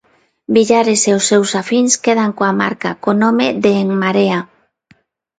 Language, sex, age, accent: Galician, female, 40-49, Neofalante